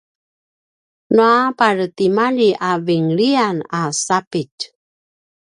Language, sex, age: Paiwan, female, 50-59